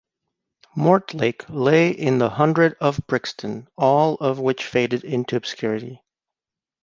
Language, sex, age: English, male, 40-49